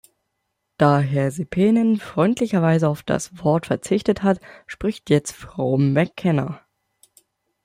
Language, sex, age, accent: German, male, under 19, Deutschland Deutsch